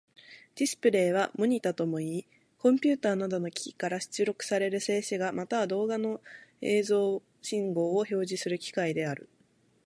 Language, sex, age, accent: Japanese, female, 19-29, 東京